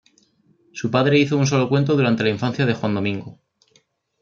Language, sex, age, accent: Spanish, male, 19-29, España: Norte peninsular (Asturias, Castilla y León, Cantabria, País Vasco, Navarra, Aragón, La Rioja, Guadalajara, Cuenca)